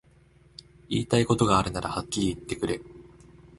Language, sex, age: Japanese, male, under 19